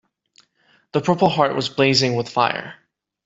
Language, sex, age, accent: English, male, 19-29, United States English